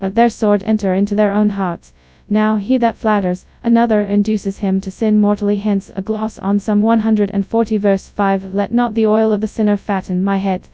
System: TTS, FastPitch